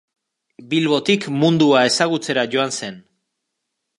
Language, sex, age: Basque, male, 30-39